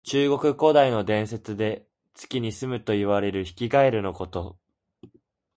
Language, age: Japanese, 19-29